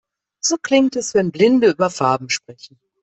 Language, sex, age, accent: German, female, 50-59, Deutschland Deutsch